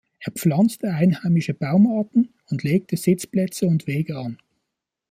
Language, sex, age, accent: German, male, 19-29, Schweizerdeutsch